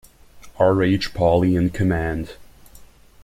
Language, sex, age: English, male, 19-29